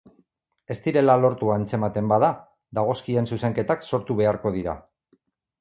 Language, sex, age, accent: Basque, male, 50-59, Mendebalekoa (Araba, Bizkaia, Gipuzkoako mendebaleko herri batzuk)